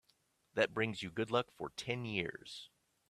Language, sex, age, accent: English, male, 40-49, United States English